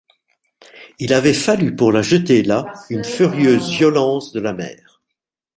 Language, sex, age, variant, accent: French, male, 60-69, Français d'Europe, Français de Belgique